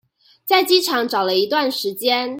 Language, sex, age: Chinese, female, 19-29